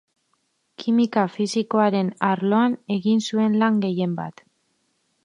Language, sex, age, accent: Basque, female, 19-29, Mendebalekoa (Araba, Bizkaia, Gipuzkoako mendebaleko herri batzuk)